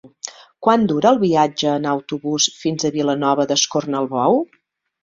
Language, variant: Catalan, Central